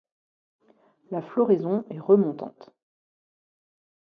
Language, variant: French, Français de métropole